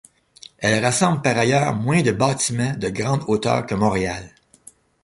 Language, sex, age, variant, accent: French, male, 60-69, Français d'Amérique du Nord, Français du Canada